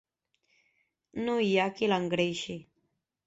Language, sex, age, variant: Catalan, female, 19-29, Central